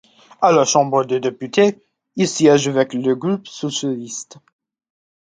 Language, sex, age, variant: French, male, under 19, Français de métropole